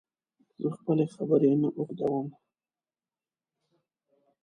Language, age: Pashto, 19-29